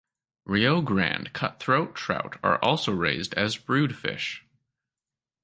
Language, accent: English, Canadian English